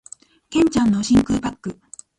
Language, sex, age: Japanese, female, 30-39